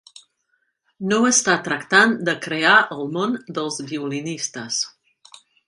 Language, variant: Catalan, Central